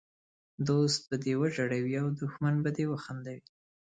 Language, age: Pashto, 30-39